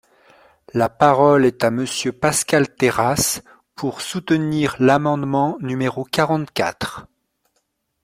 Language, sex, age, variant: French, male, 40-49, Français de métropole